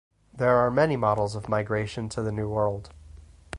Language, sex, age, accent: English, male, 19-29, United States English